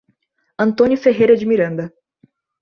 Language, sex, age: Portuguese, female, 19-29